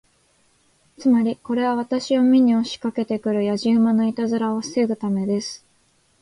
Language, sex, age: Japanese, female, 19-29